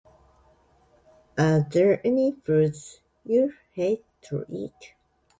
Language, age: English, 60-69